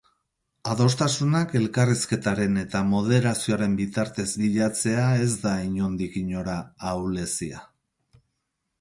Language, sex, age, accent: Basque, male, 40-49, Mendebalekoa (Araba, Bizkaia, Gipuzkoako mendebaleko herri batzuk)